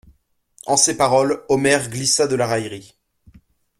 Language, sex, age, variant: French, male, 19-29, Français de métropole